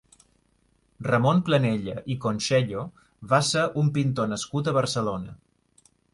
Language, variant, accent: Catalan, Balear, mallorquí